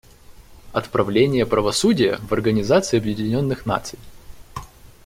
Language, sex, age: Russian, male, 19-29